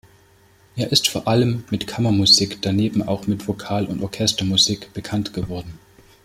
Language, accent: German, Deutschland Deutsch